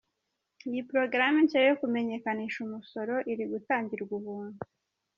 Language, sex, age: Kinyarwanda, male, 30-39